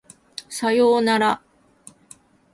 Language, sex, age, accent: Japanese, female, 60-69, 関西